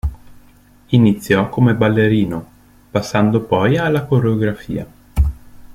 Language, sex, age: Italian, male, 30-39